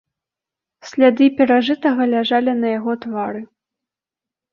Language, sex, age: Belarusian, female, under 19